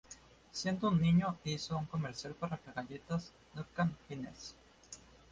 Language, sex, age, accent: Spanish, male, 19-29, Caribe: Cuba, Venezuela, Puerto Rico, República Dominicana, Panamá, Colombia caribeña, México caribeño, Costa del golfo de México